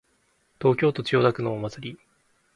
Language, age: Japanese, 19-29